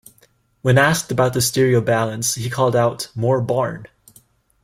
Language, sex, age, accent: English, male, 19-29, United States English